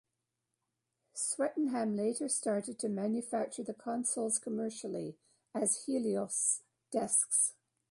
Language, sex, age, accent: English, female, 60-69, Canadian English